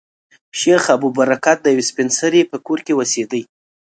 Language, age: Pashto, 30-39